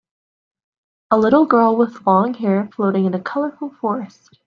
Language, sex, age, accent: English, female, 19-29, United States English